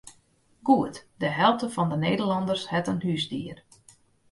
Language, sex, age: Western Frisian, female, 30-39